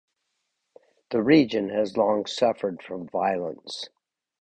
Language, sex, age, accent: English, male, 70-79, United States English